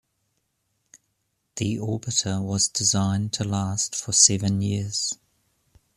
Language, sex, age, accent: English, male, 50-59, New Zealand English